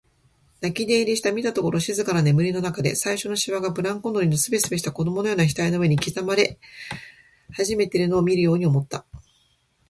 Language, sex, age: Japanese, female, 40-49